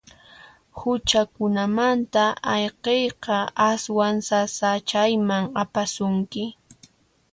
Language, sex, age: Puno Quechua, female, 19-29